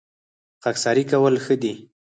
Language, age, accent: Pashto, 19-29, پکتیا ولایت، احمدزی